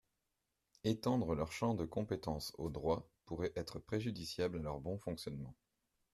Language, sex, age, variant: French, male, 30-39, Français de métropole